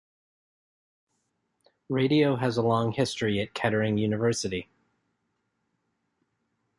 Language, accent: English, United States English